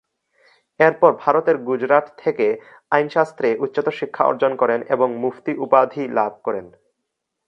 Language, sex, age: Bengali, male, under 19